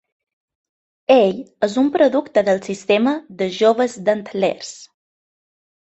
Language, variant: Catalan, Balear